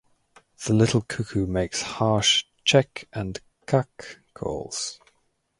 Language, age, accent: English, 19-29, England English